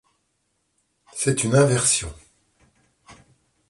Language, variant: French, Français de métropole